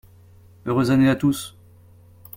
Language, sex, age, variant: French, male, 30-39, Français de métropole